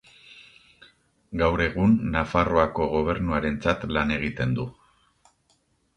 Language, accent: Basque, Erdialdekoa edo Nafarra (Gipuzkoa, Nafarroa)